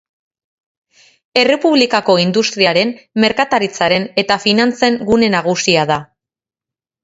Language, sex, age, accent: Basque, female, 19-29, Mendebalekoa (Araba, Bizkaia, Gipuzkoako mendebaleko herri batzuk)